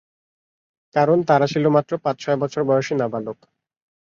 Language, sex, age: Bengali, male, 19-29